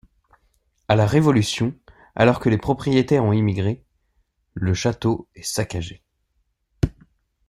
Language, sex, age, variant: French, male, 19-29, Français de métropole